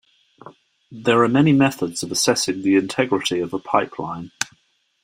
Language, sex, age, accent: English, male, 30-39, England English